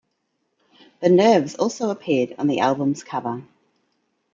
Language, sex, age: English, female, 40-49